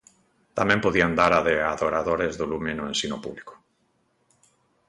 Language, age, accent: Galician, 50-59, Atlántico (seseo e gheada)